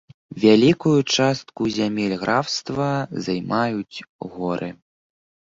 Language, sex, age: Belarusian, male, 19-29